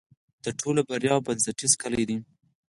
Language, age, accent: Pashto, 19-29, کندهاری لهجه